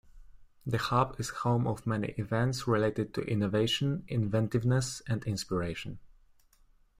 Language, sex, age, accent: English, male, under 19, United States English